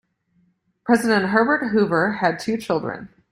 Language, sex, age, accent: English, female, 30-39, United States English